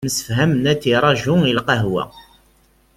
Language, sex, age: Kabyle, male, 30-39